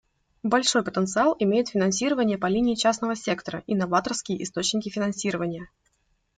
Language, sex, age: Russian, female, 19-29